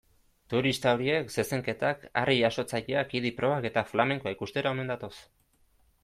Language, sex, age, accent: Basque, male, 19-29, Erdialdekoa edo Nafarra (Gipuzkoa, Nafarroa)